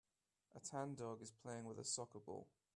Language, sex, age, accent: English, male, 19-29, England English